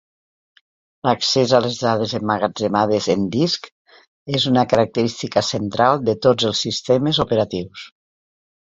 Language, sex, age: Catalan, female, 60-69